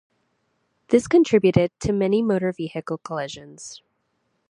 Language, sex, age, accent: English, female, 19-29, United States English